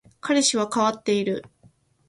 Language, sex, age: Japanese, female, 19-29